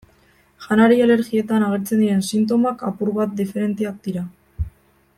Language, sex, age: Basque, female, 19-29